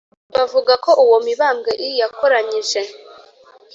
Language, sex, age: Kinyarwanda, female, 19-29